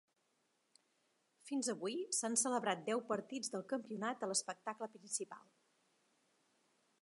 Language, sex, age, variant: Catalan, female, 40-49, Septentrional